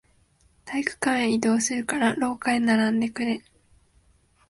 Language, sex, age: Japanese, female, 19-29